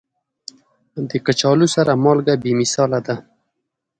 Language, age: Pashto, 30-39